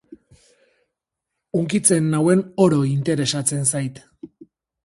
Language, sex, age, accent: Basque, male, 30-39, Mendebalekoa (Araba, Bizkaia, Gipuzkoako mendebaleko herri batzuk)